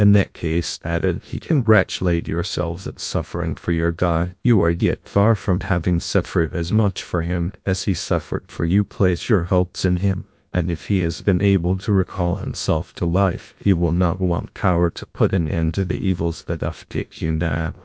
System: TTS, GlowTTS